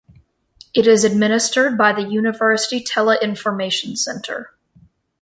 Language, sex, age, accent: English, female, 19-29, United States English